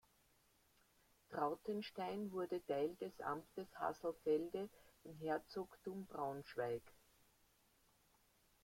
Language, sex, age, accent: German, female, 70-79, Österreichisches Deutsch